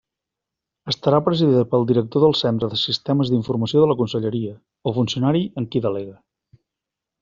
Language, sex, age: Catalan, male, 40-49